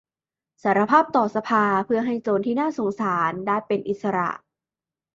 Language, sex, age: Thai, female, 19-29